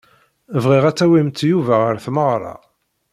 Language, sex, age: Kabyle, male, 50-59